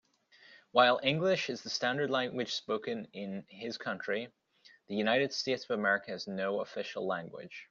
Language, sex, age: English, male, 30-39